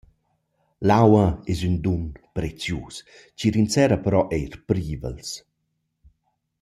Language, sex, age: Romansh, male, 40-49